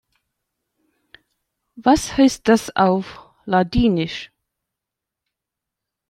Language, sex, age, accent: German, male, 40-49, Deutschland Deutsch